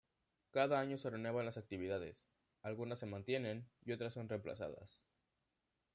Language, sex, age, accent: Spanish, male, under 19, México